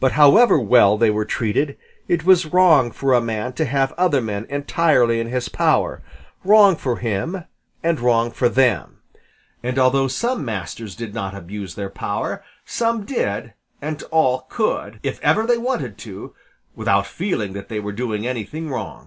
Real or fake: real